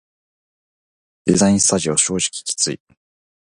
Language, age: Japanese, 19-29